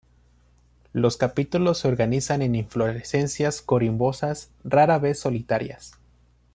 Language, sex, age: Spanish, male, 19-29